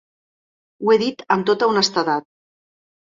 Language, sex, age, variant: Catalan, female, 50-59, Central